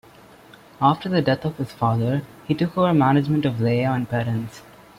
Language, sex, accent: English, male, India and South Asia (India, Pakistan, Sri Lanka)